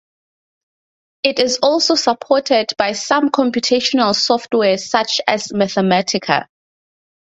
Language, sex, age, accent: English, female, 30-39, Southern African (South Africa, Zimbabwe, Namibia)